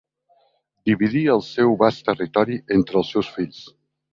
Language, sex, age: Catalan, female, 50-59